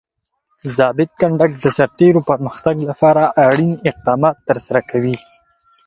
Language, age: Pashto, under 19